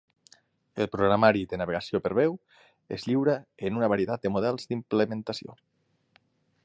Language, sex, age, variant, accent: Catalan, male, 30-39, Central, Lleidatà